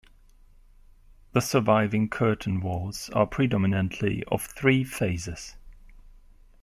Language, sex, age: English, male, 40-49